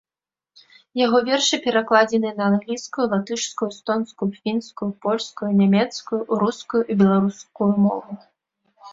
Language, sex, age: Belarusian, female, 19-29